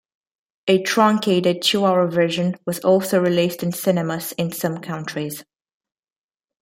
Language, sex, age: English, female, under 19